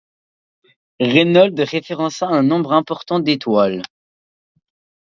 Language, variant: French, Français de métropole